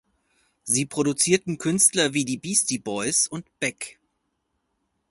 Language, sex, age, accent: German, male, 40-49, Deutschland Deutsch